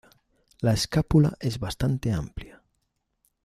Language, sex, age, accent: Spanish, male, 50-59, España: Norte peninsular (Asturias, Castilla y León, Cantabria, País Vasco, Navarra, Aragón, La Rioja, Guadalajara, Cuenca)